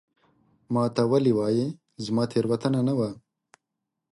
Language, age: Pashto, 19-29